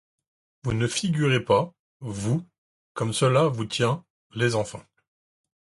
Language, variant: French, Français de métropole